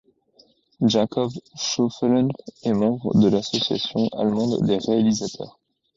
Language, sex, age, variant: French, male, 19-29, Français de métropole